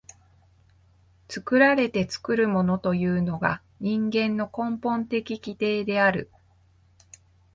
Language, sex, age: Japanese, female, 30-39